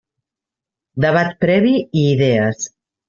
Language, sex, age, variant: Catalan, female, 40-49, Central